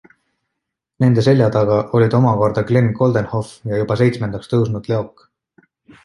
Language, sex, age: Estonian, male, 19-29